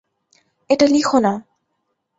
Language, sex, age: Bengali, female, 19-29